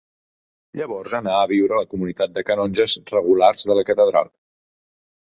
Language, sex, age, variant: Catalan, male, 30-39, Central